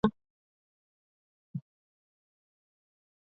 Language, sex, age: Swahili, female, 19-29